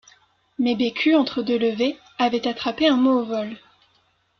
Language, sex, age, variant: French, female, 19-29, Français de métropole